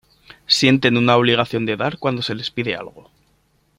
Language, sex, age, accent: Spanish, male, 19-29, España: Centro-Sur peninsular (Madrid, Toledo, Castilla-La Mancha)